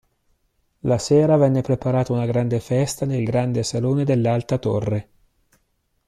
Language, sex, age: Italian, male, 40-49